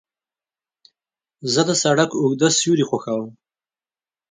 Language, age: Pashto, 19-29